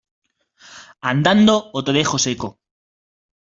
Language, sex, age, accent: Spanish, male, 19-29, España: Centro-Sur peninsular (Madrid, Toledo, Castilla-La Mancha)